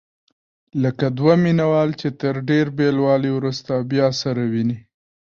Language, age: Pashto, 19-29